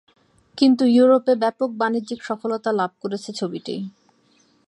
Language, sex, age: Bengali, female, 40-49